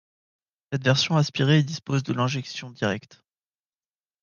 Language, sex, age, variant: French, male, 19-29, Français de métropole